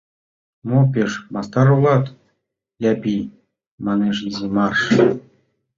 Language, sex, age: Mari, male, 40-49